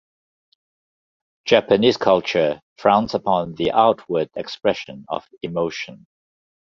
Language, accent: English, Singaporean English